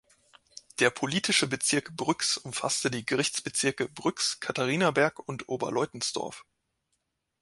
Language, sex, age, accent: German, male, 19-29, Deutschland Deutsch